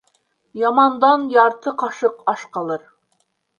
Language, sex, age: Bashkir, female, 19-29